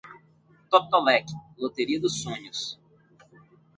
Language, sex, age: Portuguese, male, 30-39